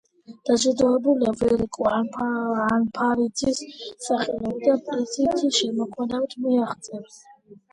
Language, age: Georgian, 30-39